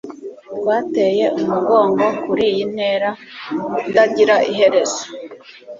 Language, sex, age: Kinyarwanda, female, 30-39